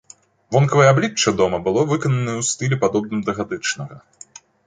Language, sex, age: Belarusian, male, 19-29